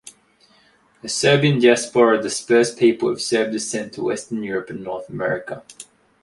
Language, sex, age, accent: English, male, 19-29, Australian English